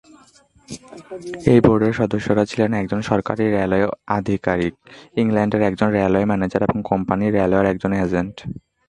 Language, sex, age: Bengali, male, 19-29